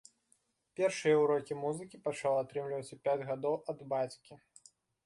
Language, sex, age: Belarusian, male, 19-29